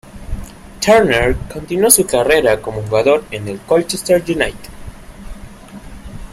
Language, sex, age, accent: Spanish, male, 19-29, México